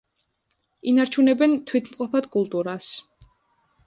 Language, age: Georgian, 19-29